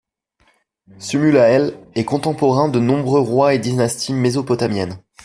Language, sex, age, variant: French, male, 19-29, Français de métropole